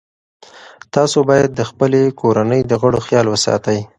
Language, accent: Pashto, پکتیا ولایت، احمدزی